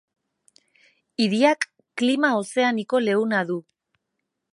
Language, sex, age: Basque, female, 30-39